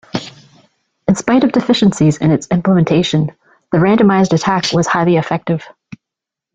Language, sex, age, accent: English, female, 30-39, Canadian English